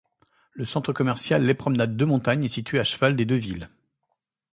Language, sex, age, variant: French, male, 40-49, Français de métropole